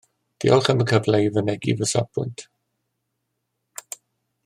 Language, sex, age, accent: Welsh, male, 60-69, Y Deyrnas Unedig Cymraeg